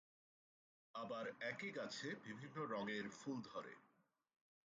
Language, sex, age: Bengali, male, 40-49